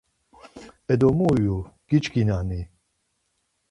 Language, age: Laz, 60-69